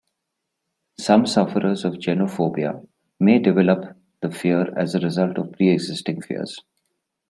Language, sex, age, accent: English, male, 30-39, India and South Asia (India, Pakistan, Sri Lanka)